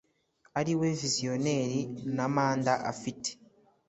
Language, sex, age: Kinyarwanda, male, under 19